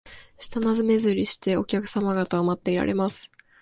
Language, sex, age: Japanese, female, 19-29